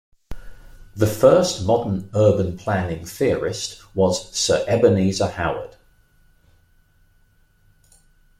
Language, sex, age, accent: English, male, 50-59, England English